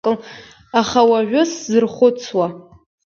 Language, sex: Abkhazian, female